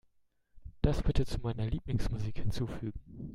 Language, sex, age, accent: German, male, 19-29, Deutschland Deutsch